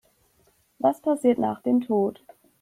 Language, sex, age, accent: German, female, 19-29, Deutschland Deutsch